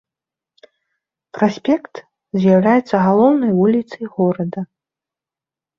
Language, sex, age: Belarusian, female, 19-29